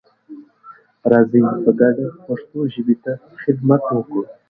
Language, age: Pashto, 19-29